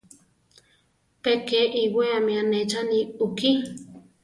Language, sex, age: Central Tarahumara, female, 30-39